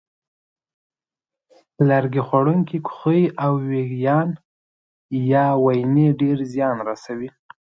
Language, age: Pashto, 19-29